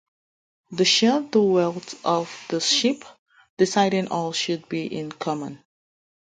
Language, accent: English, England English